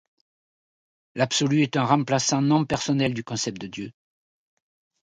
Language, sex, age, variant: French, male, 60-69, Français de métropole